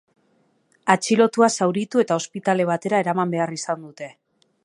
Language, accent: Basque, Mendebalekoa (Araba, Bizkaia, Gipuzkoako mendebaleko herri batzuk)